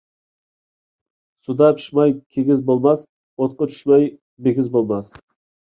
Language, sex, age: Uyghur, male, 19-29